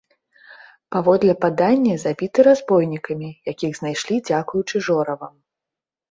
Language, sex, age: Belarusian, female, 30-39